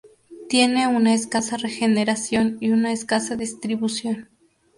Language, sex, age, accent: Spanish, female, under 19, México